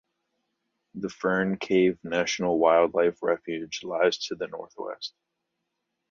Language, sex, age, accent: English, male, 19-29, United States English